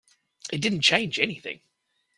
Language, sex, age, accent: English, male, 40-49, Australian English